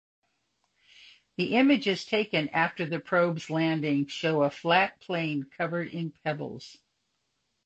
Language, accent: English, United States English